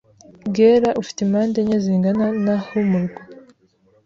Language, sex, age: Kinyarwanda, female, 19-29